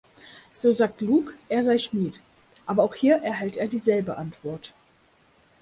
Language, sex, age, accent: German, female, 19-29, Deutschland Deutsch